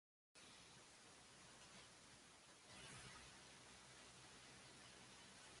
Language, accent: English, United States English